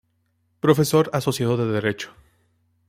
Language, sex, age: Spanish, male, 19-29